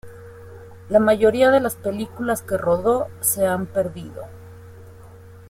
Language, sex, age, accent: Spanish, female, 30-39, México